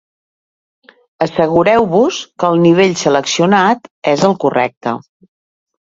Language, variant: Catalan, Central